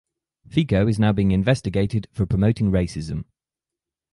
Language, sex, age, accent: English, male, 19-29, England English